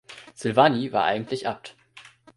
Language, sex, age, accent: German, male, 19-29, Deutschland Deutsch